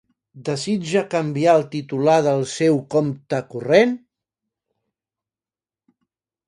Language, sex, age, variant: Catalan, male, 50-59, Central